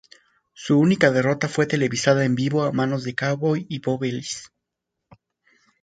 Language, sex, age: Spanish, male, 19-29